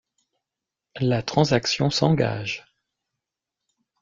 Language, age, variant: French, 40-49, Français de métropole